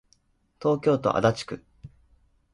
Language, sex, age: Japanese, male, 19-29